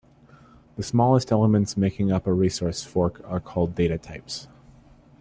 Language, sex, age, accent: English, male, 19-29, United States English